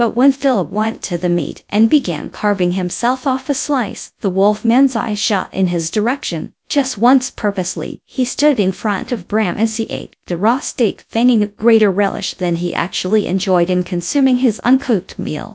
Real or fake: fake